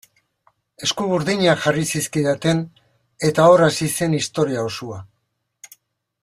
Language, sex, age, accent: Basque, male, 60-69, Mendebalekoa (Araba, Bizkaia, Gipuzkoako mendebaleko herri batzuk)